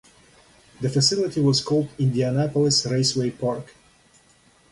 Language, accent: English, Russian